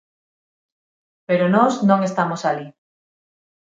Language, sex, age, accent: Galician, female, 30-39, Normativo (estándar); Neofalante